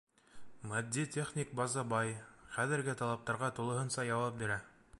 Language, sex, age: Bashkir, male, 19-29